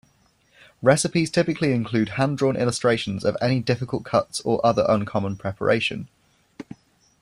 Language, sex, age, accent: English, male, 19-29, England English